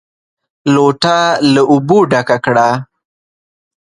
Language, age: Pashto, 19-29